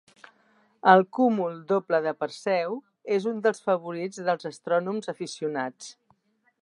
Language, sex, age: Catalan, female, 60-69